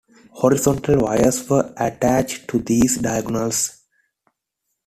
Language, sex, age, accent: English, male, 19-29, India and South Asia (India, Pakistan, Sri Lanka)